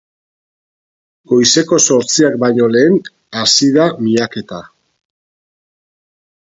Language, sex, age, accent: Basque, male, 50-59, Mendebalekoa (Araba, Bizkaia, Gipuzkoako mendebaleko herri batzuk)